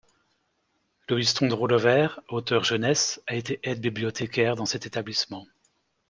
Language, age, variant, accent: French, 30-39, Français d'Europe, Français de Belgique